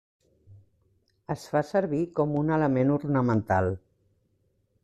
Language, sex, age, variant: Catalan, female, 50-59, Central